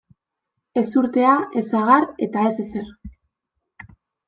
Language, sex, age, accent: Basque, female, 19-29, Mendebalekoa (Araba, Bizkaia, Gipuzkoako mendebaleko herri batzuk)